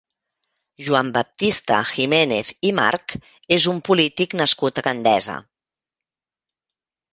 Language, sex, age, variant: Catalan, female, 50-59, Central